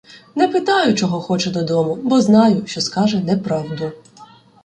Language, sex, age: Ukrainian, female, 19-29